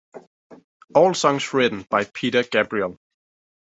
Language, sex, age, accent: English, male, 30-39, United States English